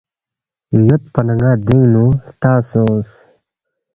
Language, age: Balti, 19-29